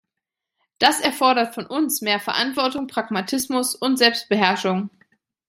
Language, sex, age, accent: German, female, 30-39, Deutschland Deutsch